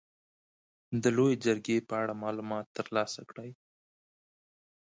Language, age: Pashto, 19-29